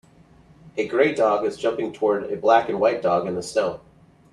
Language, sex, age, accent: English, male, 30-39, United States English